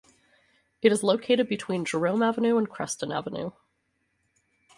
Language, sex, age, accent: English, female, 30-39, United States English